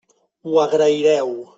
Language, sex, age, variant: Catalan, male, 30-39, Central